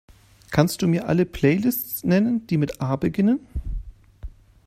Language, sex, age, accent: German, male, 40-49, Deutschland Deutsch